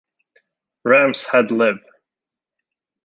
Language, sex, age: English, male, 19-29